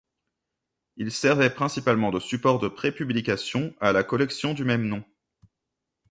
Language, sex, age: French, male, 30-39